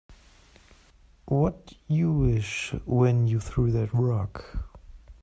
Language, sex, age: English, male, 30-39